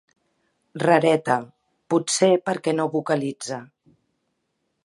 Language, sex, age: Catalan, female, 40-49